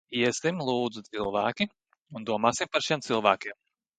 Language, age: Latvian, 30-39